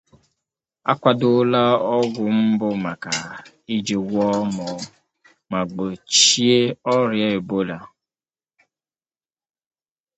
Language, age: Igbo, 19-29